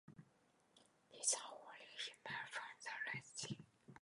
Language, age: English, 19-29